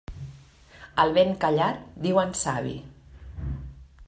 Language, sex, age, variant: Catalan, female, 50-59, Central